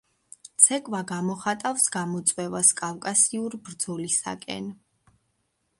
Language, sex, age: Georgian, female, 19-29